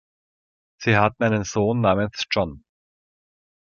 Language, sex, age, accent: German, male, 30-39, Österreichisches Deutsch